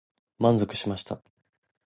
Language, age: Japanese, 19-29